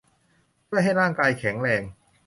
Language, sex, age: Thai, male, 19-29